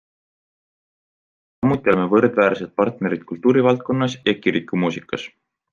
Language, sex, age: Estonian, male, 19-29